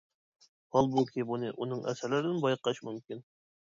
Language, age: Uyghur, 19-29